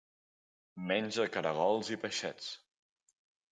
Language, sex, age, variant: Catalan, male, 19-29, Balear